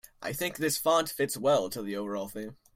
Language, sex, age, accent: English, male, under 19, United States English